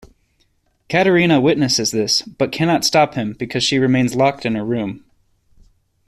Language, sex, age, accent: English, male, 19-29, United States English